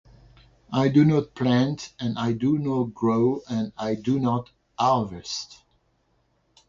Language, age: English, 60-69